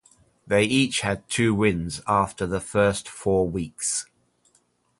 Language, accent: English, England English